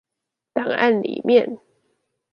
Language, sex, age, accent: Chinese, female, 19-29, 出生地：臺北市